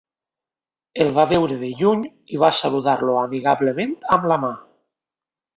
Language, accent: Catalan, valencià